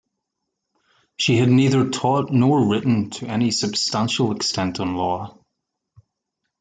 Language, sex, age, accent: English, male, 40-49, Irish English